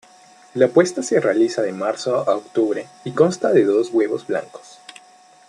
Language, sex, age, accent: Spanish, male, under 19, Andino-Pacífico: Colombia, Perú, Ecuador, oeste de Bolivia y Venezuela andina